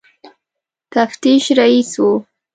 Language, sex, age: Pashto, female, 19-29